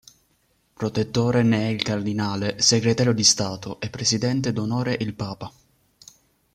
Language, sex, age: Italian, male, 19-29